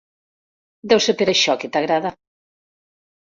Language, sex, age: Catalan, female, 60-69